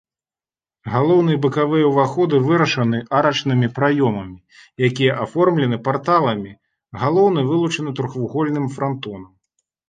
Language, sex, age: Belarusian, male, 40-49